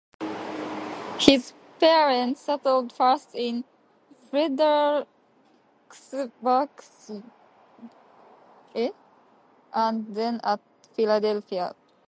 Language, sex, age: English, female, 19-29